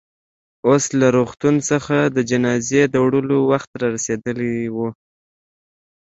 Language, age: Pashto, 30-39